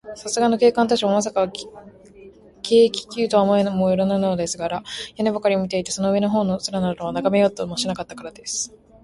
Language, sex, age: Japanese, female, 19-29